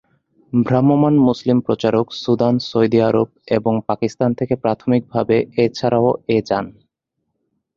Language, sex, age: Bengali, male, 19-29